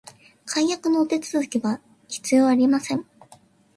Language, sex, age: Japanese, female, 19-29